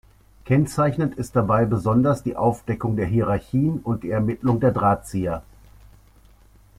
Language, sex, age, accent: German, male, 50-59, Deutschland Deutsch